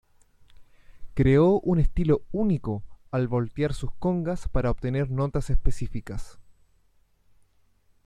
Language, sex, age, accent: Spanish, male, 19-29, Chileno: Chile, Cuyo